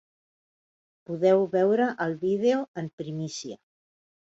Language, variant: Catalan, Central